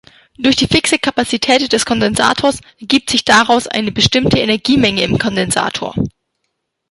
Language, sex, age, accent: German, female, 30-39, Deutschland Deutsch